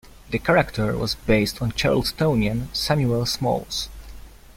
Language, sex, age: English, male, 19-29